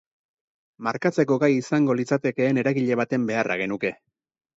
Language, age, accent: Basque, 40-49, Erdialdekoa edo Nafarra (Gipuzkoa, Nafarroa)